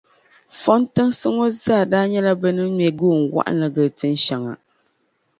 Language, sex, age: Dagbani, female, 30-39